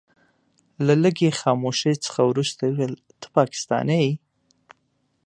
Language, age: Pashto, 30-39